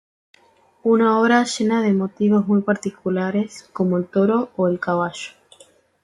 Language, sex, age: Spanish, female, 19-29